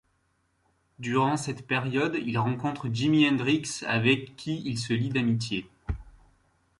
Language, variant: French, Français de métropole